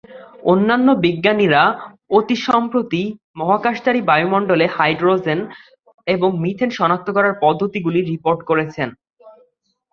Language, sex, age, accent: Bengali, male, 19-29, Bangladeshi